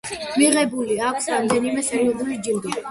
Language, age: Georgian, 19-29